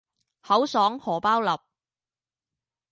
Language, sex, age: Cantonese, female, 19-29